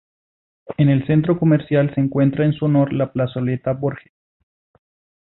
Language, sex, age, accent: Spanish, male, 30-39, Andino-Pacífico: Colombia, Perú, Ecuador, oeste de Bolivia y Venezuela andina